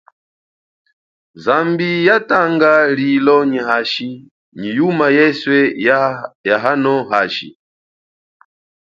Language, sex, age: Chokwe, male, 40-49